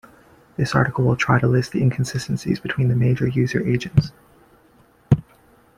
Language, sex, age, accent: English, male, 30-39, United States English